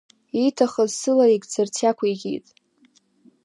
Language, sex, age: Abkhazian, female, under 19